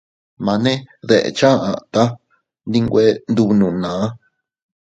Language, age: Teutila Cuicatec, 30-39